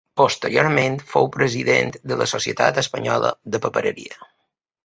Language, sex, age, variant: Catalan, male, 50-59, Balear